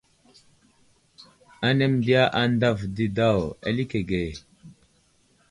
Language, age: Wuzlam, 19-29